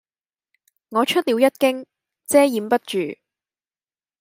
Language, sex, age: Cantonese, female, 19-29